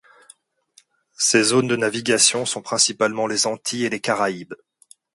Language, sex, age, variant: French, male, 30-39, Français de métropole